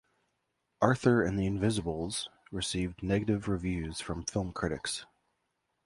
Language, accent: English, United States English